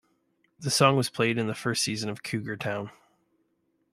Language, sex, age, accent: English, male, 30-39, Canadian English